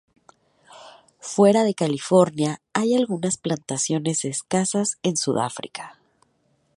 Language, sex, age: Spanish, female, 30-39